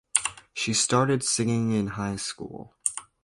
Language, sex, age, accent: English, male, under 19, Canadian English